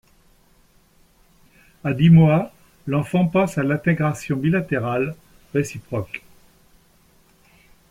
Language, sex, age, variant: French, male, 60-69, Français de métropole